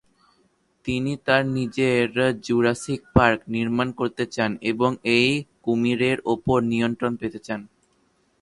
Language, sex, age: Bengali, male, under 19